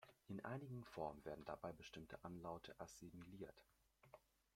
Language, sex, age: German, male, under 19